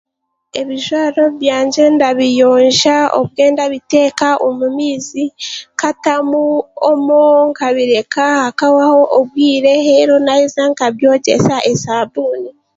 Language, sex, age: Chiga, female, 19-29